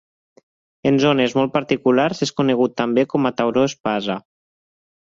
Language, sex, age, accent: Catalan, male, 30-39, valencià